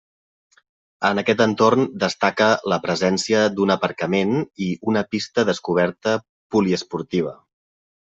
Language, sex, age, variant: Catalan, male, 30-39, Central